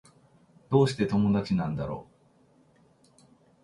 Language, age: Japanese, 40-49